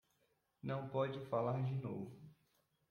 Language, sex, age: Portuguese, male, 19-29